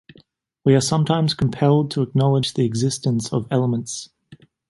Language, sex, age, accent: English, male, 19-29, Australian English